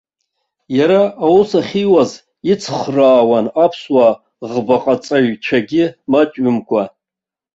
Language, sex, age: Abkhazian, male, 60-69